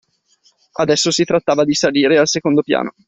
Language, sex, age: Italian, male, 19-29